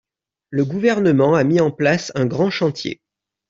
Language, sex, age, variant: French, male, 30-39, Français de métropole